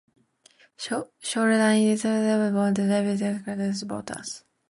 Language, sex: English, female